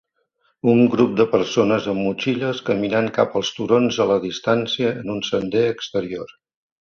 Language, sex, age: Catalan, male, 60-69